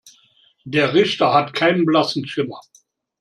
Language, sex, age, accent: German, male, 60-69, Deutschland Deutsch